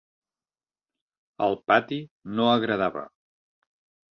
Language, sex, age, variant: Catalan, male, 40-49, Nord-Occidental